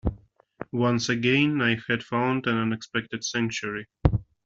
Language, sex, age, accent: English, male, 19-29, United States English